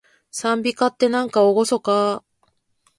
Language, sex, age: Japanese, female, 40-49